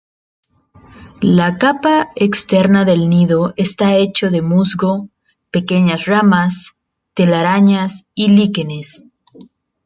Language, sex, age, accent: Spanish, female, 19-29, México